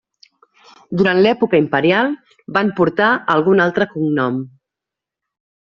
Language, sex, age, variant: Catalan, female, 30-39, Central